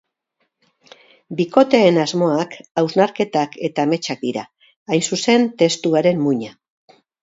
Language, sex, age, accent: Basque, female, 70-79, Mendebalekoa (Araba, Bizkaia, Gipuzkoako mendebaleko herri batzuk)